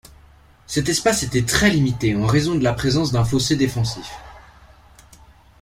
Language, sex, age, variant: French, male, under 19, Français de métropole